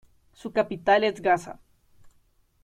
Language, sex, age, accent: Spanish, female, 19-29, Andino-Pacífico: Colombia, Perú, Ecuador, oeste de Bolivia y Venezuela andina